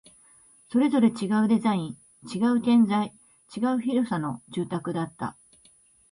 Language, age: Japanese, 40-49